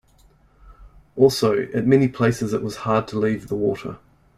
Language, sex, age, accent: English, male, 40-49, New Zealand English